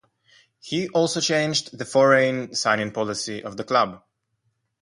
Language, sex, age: English, male, under 19